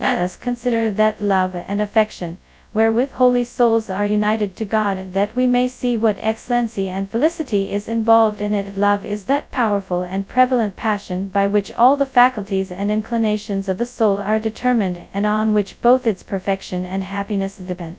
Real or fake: fake